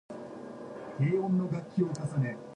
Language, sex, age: English, female, 19-29